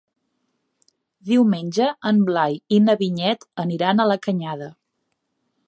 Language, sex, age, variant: Catalan, female, 40-49, Central